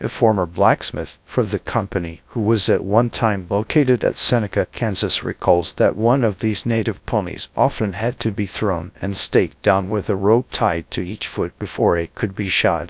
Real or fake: fake